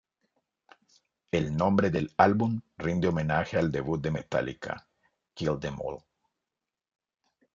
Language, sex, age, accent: Spanish, male, 40-49, Andino-Pacífico: Colombia, Perú, Ecuador, oeste de Bolivia y Venezuela andina